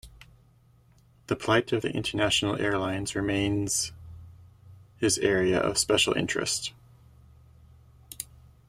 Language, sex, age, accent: English, male, 30-39, United States English